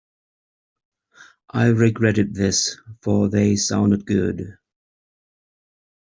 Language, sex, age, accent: English, male, 40-49, England English